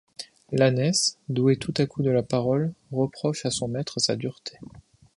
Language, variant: French, Français de métropole